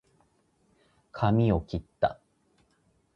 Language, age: Japanese, 19-29